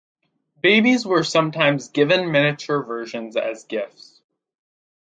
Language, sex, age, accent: English, male, under 19, United States English